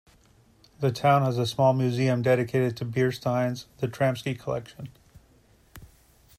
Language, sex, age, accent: English, male, 40-49, United States English